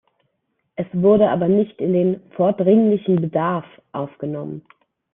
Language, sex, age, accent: German, female, 30-39, Deutschland Deutsch